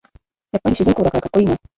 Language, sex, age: Japanese, female, 19-29